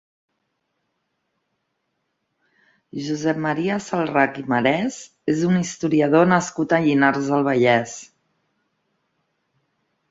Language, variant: Catalan, Central